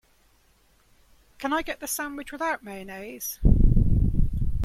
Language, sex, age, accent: English, female, 40-49, England English